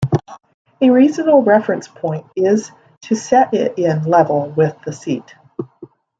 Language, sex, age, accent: English, female, 50-59, United States English